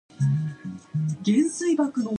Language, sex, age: English, female, 19-29